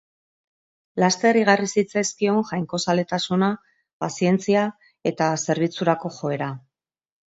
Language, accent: Basque, Mendebalekoa (Araba, Bizkaia, Gipuzkoako mendebaleko herri batzuk)